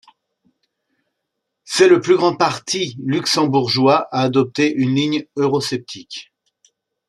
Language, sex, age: French, male, 60-69